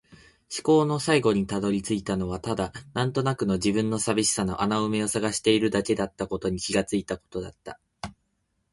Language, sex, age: Japanese, male, 19-29